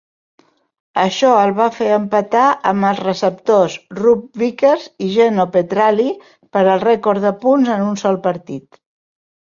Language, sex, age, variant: Catalan, female, 60-69, Central